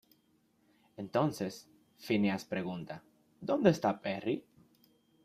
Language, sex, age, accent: Spanish, male, 19-29, Caribe: Cuba, Venezuela, Puerto Rico, República Dominicana, Panamá, Colombia caribeña, México caribeño, Costa del golfo de México